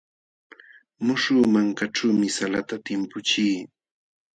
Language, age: Jauja Wanca Quechua, 40-49